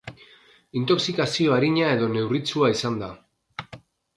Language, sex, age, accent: Basque, male, 30-39, Mendebalekoa (Araba, Bizkaia, Gipuzkoako mendebaleko herri batzuk)